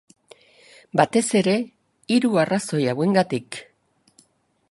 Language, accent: Basque, Erdialdekoa edo Nafarra (Gipuzkoa, Nafarroa)